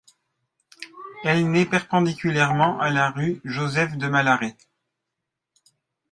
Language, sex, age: French, male, 30-39